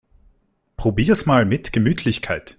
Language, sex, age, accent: German, male, 19-29, Österreichisches Deutsch